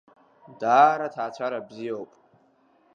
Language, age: Abkhazian, under 19